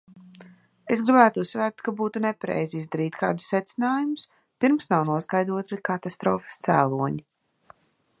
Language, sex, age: Latvian, female, 30-39